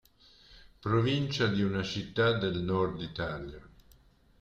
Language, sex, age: Italian, male, 60-69